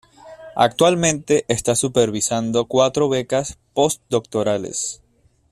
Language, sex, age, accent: Spanish, male, 19-29, Caribe: Cuba, Venezuela, Puerto Rico, República Dominicana, Panamá, Colombia caribeña, México caribeño, Costa del golfo de México